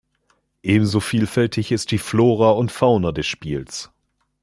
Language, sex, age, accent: German, male, 19-29, Deutschland Deutsch